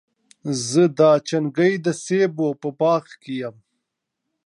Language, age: Pashto, 19-29